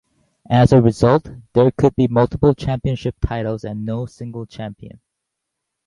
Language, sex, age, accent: English, male, 30-39, United States English